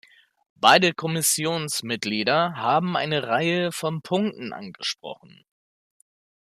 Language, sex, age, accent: German, male, 30-39, Deutschland Deutsch